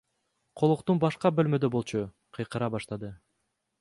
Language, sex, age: Kyrgyz, male, 19-29